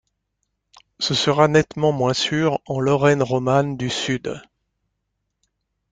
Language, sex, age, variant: French, male, 60-69, Français de métropole